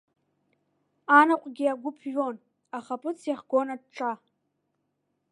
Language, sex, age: Abkhazian, female, under 19